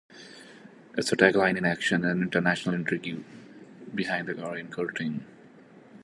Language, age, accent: English, 19-29, India and South Asia (India, Pakistan, Sri Lanka)